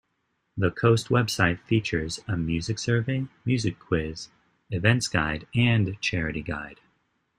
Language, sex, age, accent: English, male, 30-39, United States English